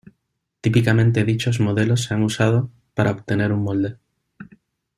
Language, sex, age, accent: Spanish, male, 30-39, España: Sur peninsular (Andalucia, Extremadura, Murcia)